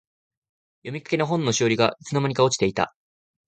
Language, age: Japanese, 19-29